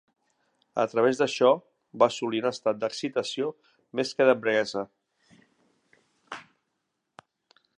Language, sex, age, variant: Catalan, male, 40-49, Central